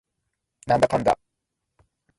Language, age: Japanese, 30-39